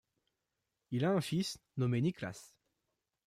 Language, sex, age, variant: French, male, under 19, Français de métropole